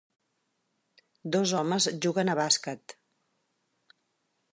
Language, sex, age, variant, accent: Catalan, female, 50-59, Central, central